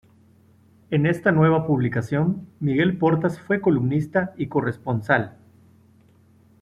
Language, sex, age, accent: Spanish, male, 40-49, México